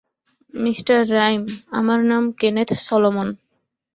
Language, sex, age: Bengali, female, 19-29